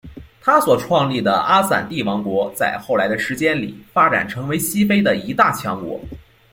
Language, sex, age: Chinese, male, under 19